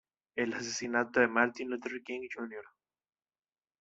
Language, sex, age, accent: Spanish, male, 19-29, México